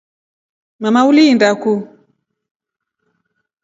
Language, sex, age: Rombo, female, 30-39